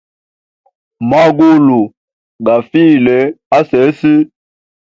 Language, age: Hemba, 30-39